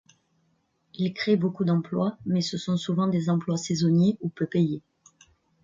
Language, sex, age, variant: French, female, 30-39, Français de métropole